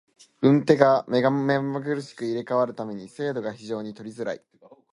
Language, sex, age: Japanese, male, under 19